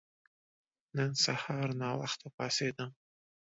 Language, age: Pashto, 19-29